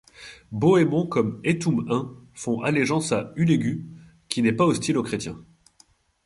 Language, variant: French, Français de métropole